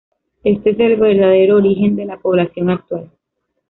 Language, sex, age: Spanish, female, 19-29